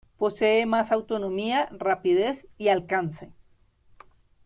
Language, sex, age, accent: Spanish, female, 19-29, Andino-Pacífico: Colombia, Perú, Ecuador, oeste de Bolivia y Venezuela andina